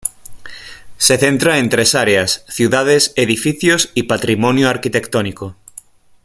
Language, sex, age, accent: Spanish, male, 30-39, España: Norte peninsular (Asturias, Castilla y León, Cantabria, País Vasco, Navarra, Aragón, La Rioja, Guadalajara, Cuenca)